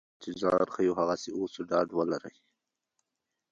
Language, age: Pashto, 19-29